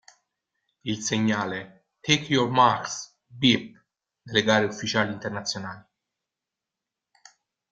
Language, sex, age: Italian, male, 40-49